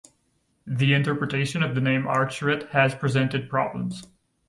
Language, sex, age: English, male, 19-29